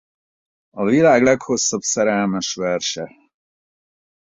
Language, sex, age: Hungarian, male, 40-49